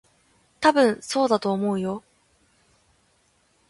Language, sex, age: Japanese, female, under 19